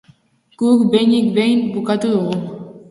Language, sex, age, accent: Basque, female, under 19, Mendebalekoa (Araba, Bizkaia, Gipuzkoako mendebaleko herri batzuk)